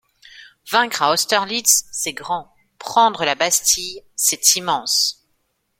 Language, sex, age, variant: French, female, 40-49, Français de métropole